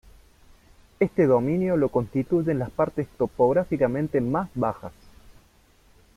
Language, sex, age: Spanish, male, 40-49